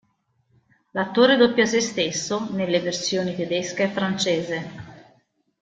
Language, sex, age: Italian, female, 50-59